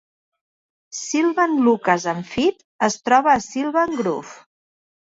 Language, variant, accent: Catalan, Central, central